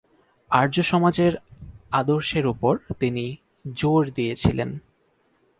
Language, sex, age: Bengali, male, 19-29